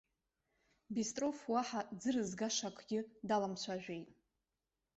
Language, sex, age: Abkhazian, female, 30-39